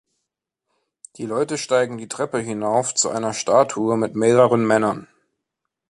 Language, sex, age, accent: German, male, 30-39, Deutschland Deutsch